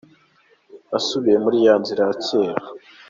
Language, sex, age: Kinyarwanda, male, 19-29